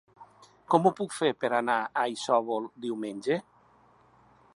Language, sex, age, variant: Catalan, male, 60-69, Central